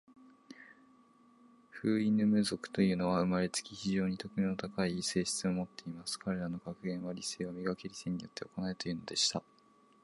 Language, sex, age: Japanese, male, 19-29